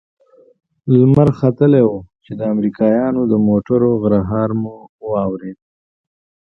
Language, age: Pashto, 19-29